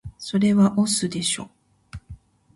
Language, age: Japanese, 30-39